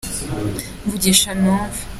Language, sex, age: Kinyarwanda, female, under 19